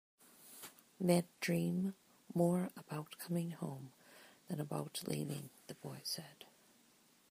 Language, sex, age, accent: English, female, 60-69, Canadian English